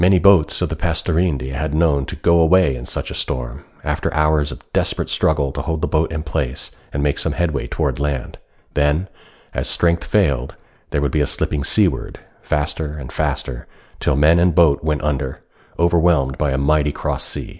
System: none